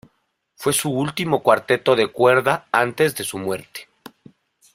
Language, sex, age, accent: Spanish, male, 30-39, México